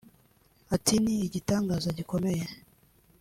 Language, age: Kinyarwanda, 19-29